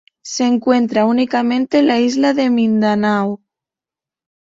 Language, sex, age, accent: Spanish, female, 19-29, España: Norte peninsular (Asturias, Castilla y León, Cantabria, País Vasco, Navarra, Aragón, La Rioja, Guadalajara, Cuenca)